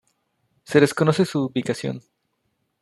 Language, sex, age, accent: Spanish, male, 30-39, México